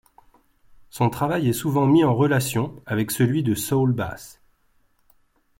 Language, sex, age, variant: French, male, 40-49, Français de métropole